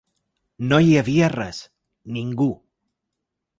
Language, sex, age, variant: Catalan, male, 40-49, Balear